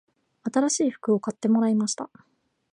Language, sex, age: Japanese, female, 19-29